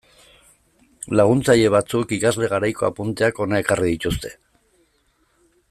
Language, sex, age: Basque, male, 50-59